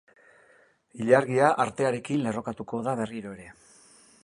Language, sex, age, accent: Basque, male, 60-69, Erdialdekoa edo Nafarra (Gipuzkoa, Nafarroa)